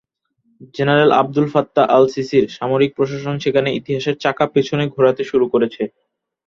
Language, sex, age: Bengali, male, under 19